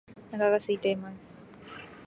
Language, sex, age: Japanese, female, 19-29